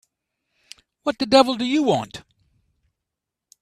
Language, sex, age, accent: English, male, 70-79, United States English